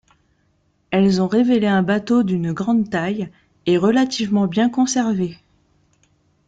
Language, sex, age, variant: French, female, 30-39, Français de métropole